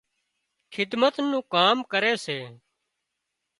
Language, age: Wadiyara Koli, 40-49